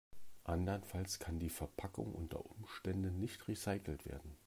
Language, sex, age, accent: German, male, 50-59, Deutschland Deutsch